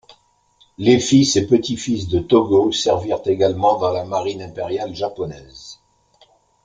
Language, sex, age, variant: French, male, 70-79, Français de métropole